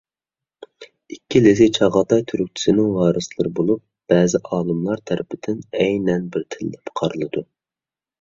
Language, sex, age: Uyghur, male, 19-29